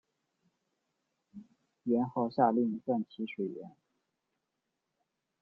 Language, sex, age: Chinese, male, 19-29